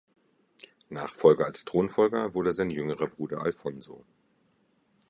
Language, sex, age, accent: German, male, 50-59, Deutschland Deutsch